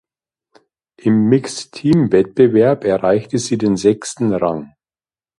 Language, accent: German, Deutschland Deutsch